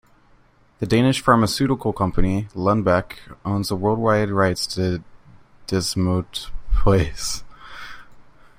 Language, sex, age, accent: English, male, 19-29, United States English